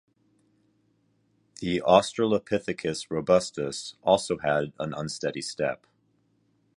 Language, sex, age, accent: English, male, 30-39, United States English